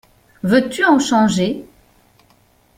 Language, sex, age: French, female, 40-49